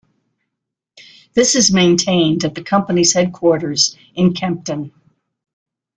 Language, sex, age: English, female, 80-89